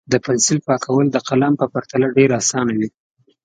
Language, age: Pashto, 30-39